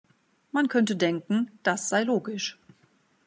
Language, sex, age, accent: German, female, 40-49, Deutschland Deutsch